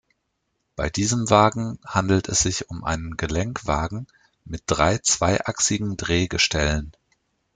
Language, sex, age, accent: German, male, 40-49, Deutschland Deutsch